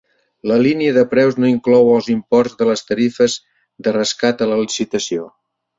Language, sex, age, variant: Catalan, male, 60-69, Central